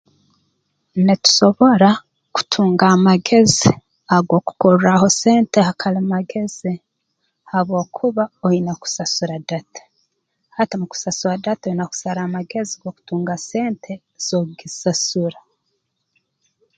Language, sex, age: Tooro, female, 40-49